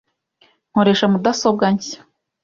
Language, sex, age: Kinyarwanda, female, 19-29